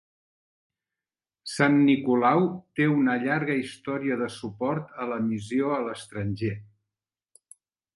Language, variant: Catalan, Central